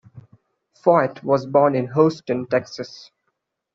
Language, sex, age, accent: English, male, 19-29, India and South Asia (India, Pakistan, Sri Lanka)